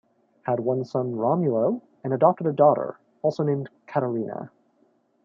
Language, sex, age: English, male, 19-29